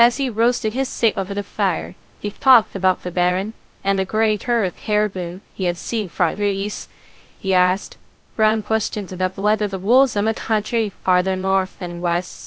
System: TTS, VITS